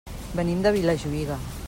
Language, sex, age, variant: Catalan, female, 50-59, Central